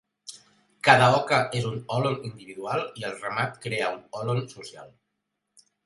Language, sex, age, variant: Catalan, male, 40-49, Central